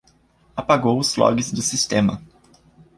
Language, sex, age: Portuguese, male, 19-29